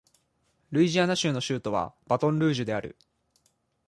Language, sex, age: Japanese, male, 19-29